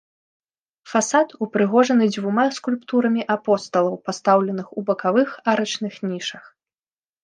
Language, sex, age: Belarusian, female, 19-29